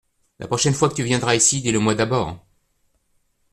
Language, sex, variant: French, male, Français de métropole